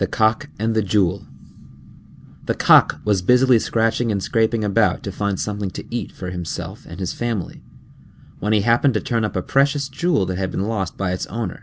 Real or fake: real